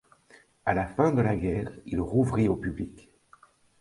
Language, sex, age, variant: French, male, 60-69, Français de métropole